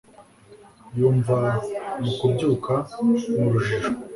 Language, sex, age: Kinyarwanda, male, 19-29